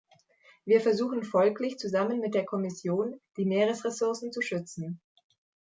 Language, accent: German, Deutschland Deutsch